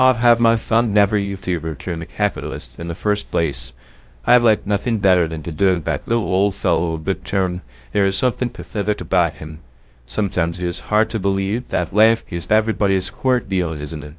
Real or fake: fake